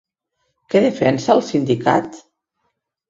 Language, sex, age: Catalan, female, 60-69